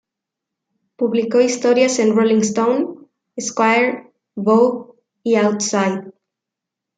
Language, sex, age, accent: Spanish, female, 19-29, México